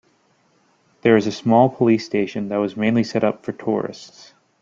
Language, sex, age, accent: English, male, 19-29, United States English